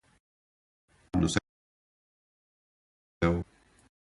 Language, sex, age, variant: Portuguese, male, 19-29, Portuguese (Portugal)